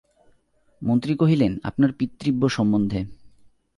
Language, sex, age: Bengali, male, 19-29